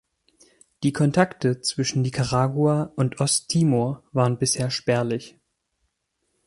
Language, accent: German, Deutschland Deutsch